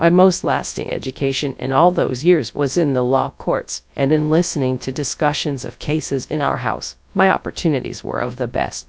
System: TTS, GradTTS